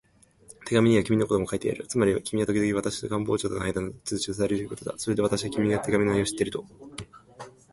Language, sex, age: Japanese, male, 19-29